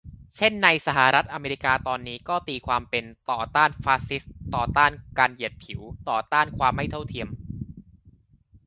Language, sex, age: Thai, male, 19-29